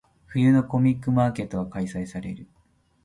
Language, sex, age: Japanese, male, 30-39